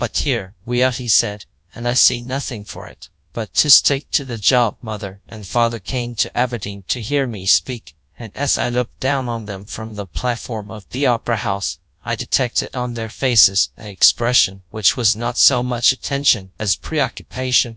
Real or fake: fake